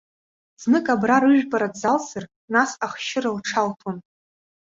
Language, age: Abkhazian, 19-29